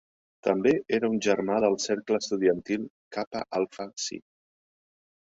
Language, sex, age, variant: Catalan, male, 50-59, Central